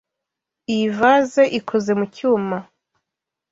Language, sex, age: Kinyarwanda, female, 19-29